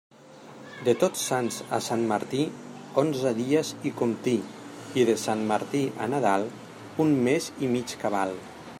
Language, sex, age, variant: Catalan, male, 40-49, Central